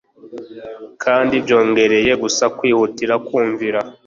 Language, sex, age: Kinyarwanda, male, 19-29